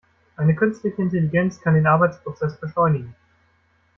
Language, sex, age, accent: German, male, 19-29, Deutschland Deutsch